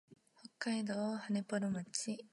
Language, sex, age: Japanese, female, 19-29